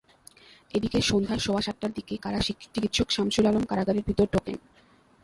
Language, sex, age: Bengali, female, 19-29